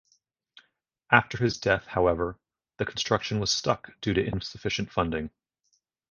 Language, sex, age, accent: English, male, 30-39, United States English